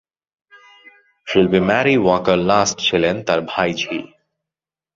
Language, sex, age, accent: Bengali, male, 30-39, চলিত